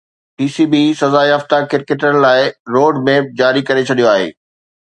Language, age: Sindhi, 40-49